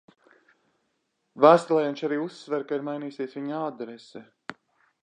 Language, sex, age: Latvian, male, 40-49